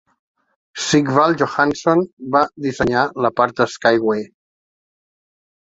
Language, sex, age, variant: Catalan, male, 40-49, Central